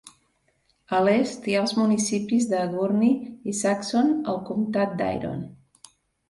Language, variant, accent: Catalan, Central, central